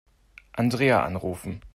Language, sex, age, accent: German, male, 19-29, Deutschland Deutsch